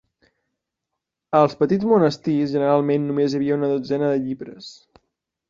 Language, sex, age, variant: Catalan, male, 19-29, Central